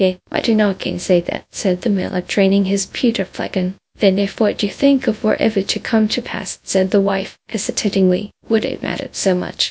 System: TTS, GradTTS